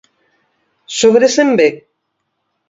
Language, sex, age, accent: Galician, female, 50-59, Oriental (común en zona oriental)